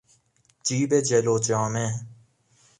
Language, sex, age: Persian, male, 19-29